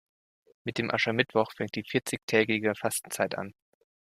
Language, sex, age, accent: German, male, 19-29, Deutschland Deutsch